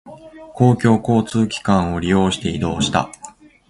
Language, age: Japanese, 40-49